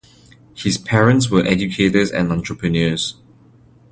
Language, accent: English, Malaysian English